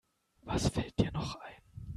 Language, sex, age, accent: German, male, 19-29, Deutschland Deutsch